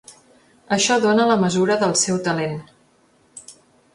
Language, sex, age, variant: Catalan, female, 40-49, Central